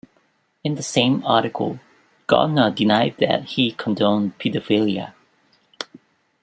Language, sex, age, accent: English, male, 30-39, United States English